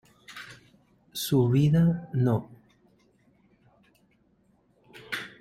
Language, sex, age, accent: Spanish, male, 40-49, Andino-Pacífico: Colombia, Perú, Ecuador, oeste de Bolivia y Venezuela andina